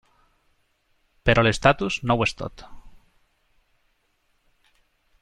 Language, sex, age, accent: Catalan, male, 40-49, valencià